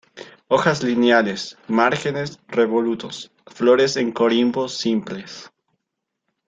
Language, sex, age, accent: Spanish, male, 19-29, Andino-Pacífico: Colombia, Perú, Ecuador, oeste de Bolivia y Venezuela andina